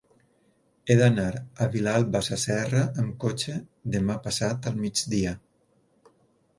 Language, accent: Catalan, valencià